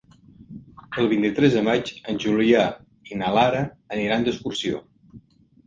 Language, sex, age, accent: Catalan, male, 50-59, occidental